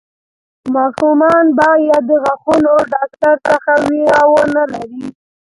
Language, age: Pashto, 19-29